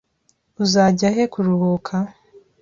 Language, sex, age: Kinyarwanda, female, 19-29